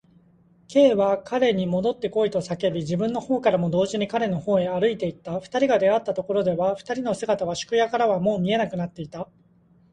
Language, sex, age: Japanese, male, 30-39